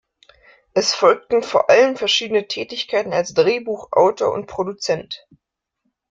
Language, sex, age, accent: German, female, 19-29, Deutschland Deutsch